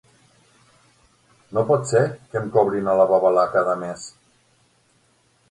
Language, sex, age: Catalan, male, 50-59